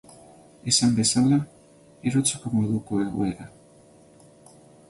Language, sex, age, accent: Basque, male, 50-59, Mendebalekoa (Araba, Bizkaia, Gipuzkoako mendebaleko herri batzuk)